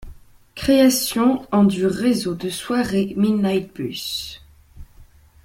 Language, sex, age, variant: French, female, 19-29, Français de métropole